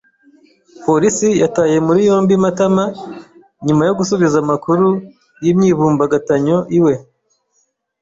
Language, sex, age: Kinyarwanda, male, 30-39